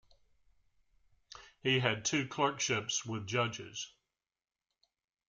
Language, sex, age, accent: English, male, 60-69, United States English